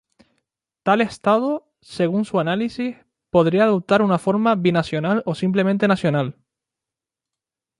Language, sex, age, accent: Spanish, male, 19-29, España: Islas Canarias